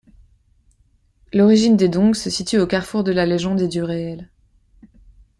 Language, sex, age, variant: French, female, 30-39, Français de métropole